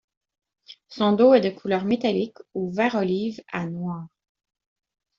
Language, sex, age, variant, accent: French, female, 40-49, Français d'Amérique du Nord, Français du Canada